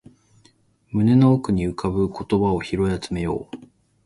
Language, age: Japanese, 30-39